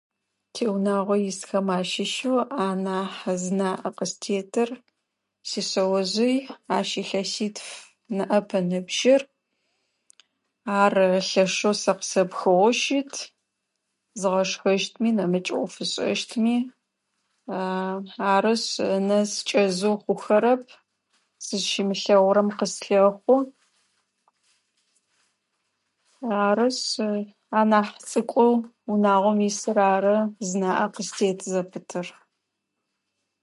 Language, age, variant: Adyghe, 40-49, Адыгабзэ (Кирил, пстэумэ зэдыряе)